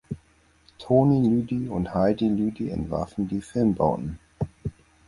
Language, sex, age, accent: German, male, 19-29, Deutschland Deutsch